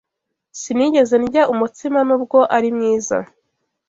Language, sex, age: Kinyarwanda, female, 19-29